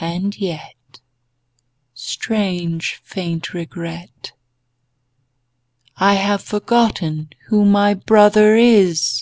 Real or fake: real